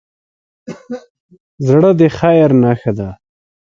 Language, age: Pashto, 19-29